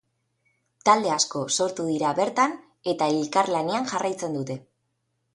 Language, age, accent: Basque, 30-39, Erdialdekoa edo Nafarra (Gipuzkoa, Nafarroa)